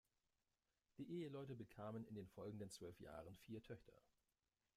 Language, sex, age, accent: German, male, 30-39, Deutschland Deutsch